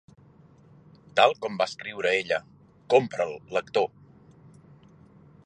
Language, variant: Catalan, Central